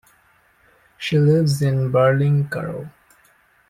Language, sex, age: English, male, 19-29